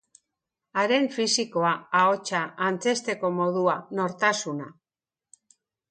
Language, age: Basque, 60-69